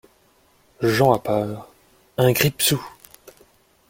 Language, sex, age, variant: French, male, 19-29, Français de métropole